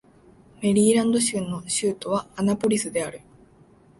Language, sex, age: Japanese, female, 19-29